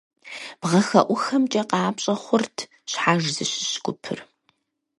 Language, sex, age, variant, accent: Kabardian, female, 30-39, Адыгэбзэ (Къэбэрдей, Кирил, псоми зэдай), Джылэхъстэней (Gilahsteney)